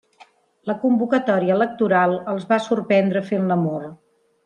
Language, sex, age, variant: Catalan, female, 50-59, Central